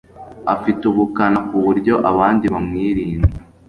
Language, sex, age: Kinyarwanda, male, under 19